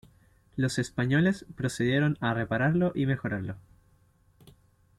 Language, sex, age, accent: Spanish, male, 19-29, Chileno: Chile, Cuyo